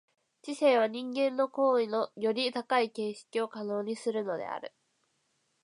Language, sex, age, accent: Japanese, female, 19-29, 標準語